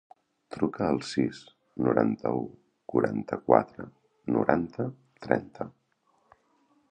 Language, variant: Catalan, Nord-Occidental